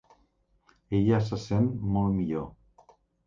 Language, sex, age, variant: Catalan, male, 50-59, Central